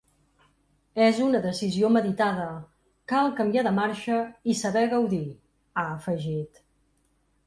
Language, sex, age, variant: Catalan, female, 40-49, Central